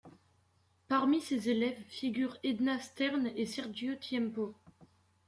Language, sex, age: French, male, under 19